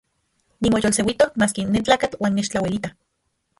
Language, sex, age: Central Puebla Nahuatl, female, 40-49